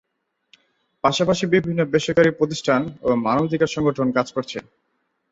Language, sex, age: Bengali, male, 19-29